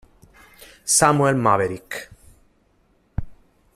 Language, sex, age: Italian, male, 40-49